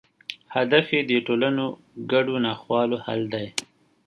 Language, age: Pashto, 30-39